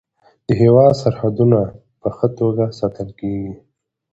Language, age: Pashto, 19-29